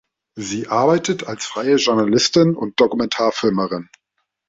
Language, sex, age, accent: German, male, 40-49, Deutschland Deutsch